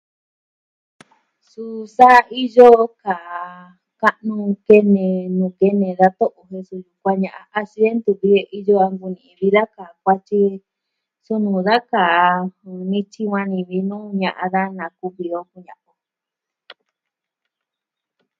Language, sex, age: Southwestern Tlaxiaco Mixtec, female, 60-69